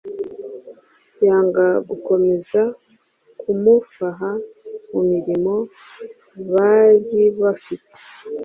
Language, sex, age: Kinyarwanda, female, 19-29